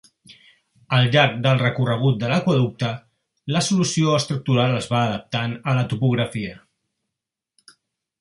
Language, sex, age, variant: Catalan, male, 40-49, Central